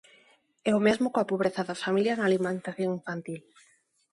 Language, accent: Galician, Neofalante